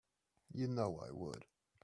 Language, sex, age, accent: English, male, 19-29, England English